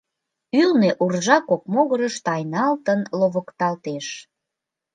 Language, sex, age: Mari, female, 19-29